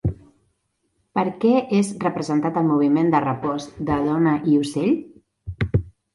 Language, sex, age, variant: Catalan, female, 30-39, Central